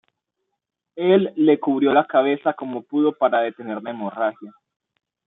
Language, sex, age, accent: Spanish, male, under 19, Caribe: Cuba, Venezuela, Puerto Rico, República Dominicana, Panamá, Colombia caribeña, México caribeño, Costa del golfo de México